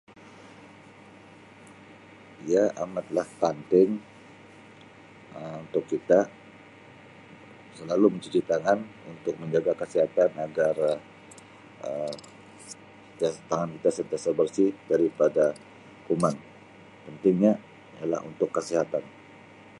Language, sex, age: Sabah Malay, male, 40-49